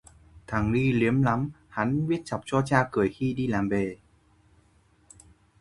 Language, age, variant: Vietnamese, 19-29, Hà Nội